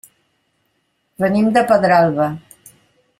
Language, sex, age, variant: Catalan, female, 60-69, Central